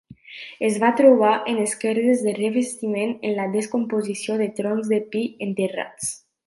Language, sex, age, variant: Catalan, female, 19-29, Nord-Occidental